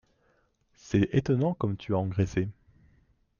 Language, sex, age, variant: French, male, 19-29, Français de métropole